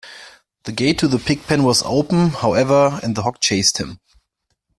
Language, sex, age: English, male, 19-29